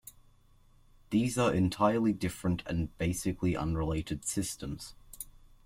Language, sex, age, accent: English, male, under 19, Australian English